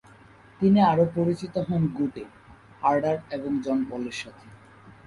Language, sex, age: Bengali, male, 19-29